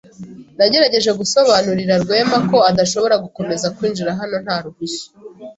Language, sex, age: Kinyarwanda, female, 19-29